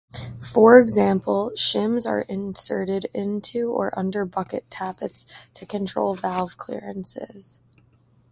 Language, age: English, 19-29